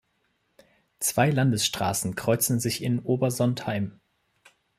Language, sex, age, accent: German, male, 19-29, Deutschland Deutsch